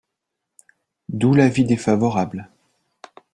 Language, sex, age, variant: French, male, 40-49, Français de métropole